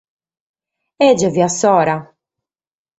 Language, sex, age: Sardinian, female, 30-39